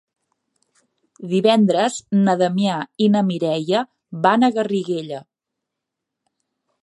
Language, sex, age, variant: Catalan, female, 40-49, Central